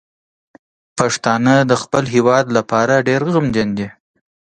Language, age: Pashto, 19-29